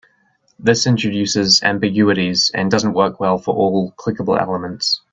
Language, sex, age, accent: English, male, 19-29, New Zealand English